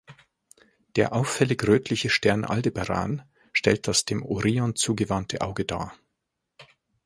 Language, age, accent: German, 30-39, Deutschland Deutsch